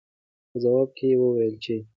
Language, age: Pashto, 19-29